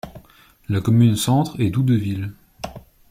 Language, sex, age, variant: French, male, 19-29, Français de métropole